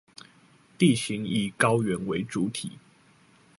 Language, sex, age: Chinese, male, 19-29